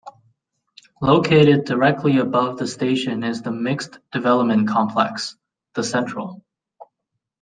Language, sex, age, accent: English, male, 30-39, United States English